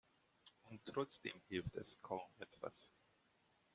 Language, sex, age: German, male, 30-39